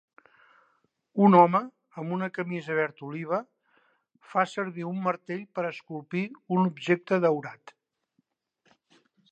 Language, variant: Catalan, Central